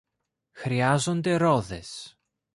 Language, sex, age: Greek, male, 19-29